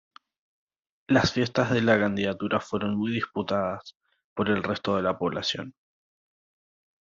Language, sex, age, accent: Spanish, male, 19-29, Rioplatense: Argentina, Uruguay, este de Bolivia, Paraguay